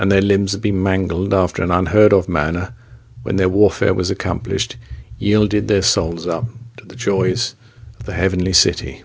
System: none